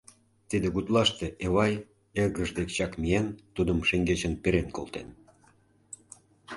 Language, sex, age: Mari, male, 50-59